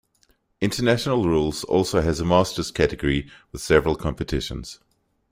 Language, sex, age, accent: English, male, 30-39, Southern African (South Africa, Zimbabwe, Namibia)